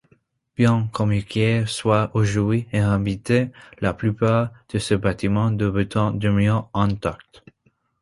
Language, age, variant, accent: French, 19-29, Français d'Amérique du Nord, Français des États-Unis